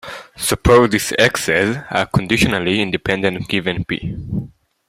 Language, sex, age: English, male, under 19